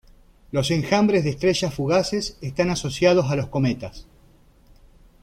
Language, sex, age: Spanish, male, 40-49